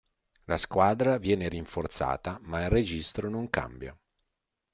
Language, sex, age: Italian, male, 40-49